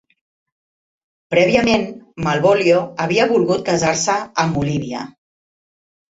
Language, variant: Catalan, Central